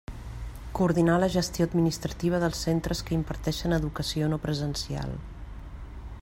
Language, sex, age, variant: Catalan, female, 50-59, Central